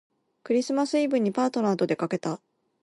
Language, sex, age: Japanese, female, 40-49